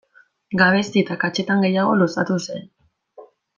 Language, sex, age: Basque, female, 19-29